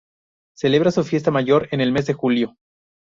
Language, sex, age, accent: Spanish, male, 19-29, México